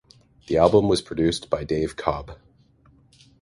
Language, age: English, 40-49